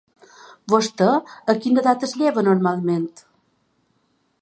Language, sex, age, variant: Catalan, female, 50-59, Balear